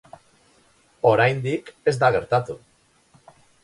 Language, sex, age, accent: Basque, male, 50-59, Mendebalekoa (Araba, Bizkaia, Gipuzkoako mendebaleko herri batzuk)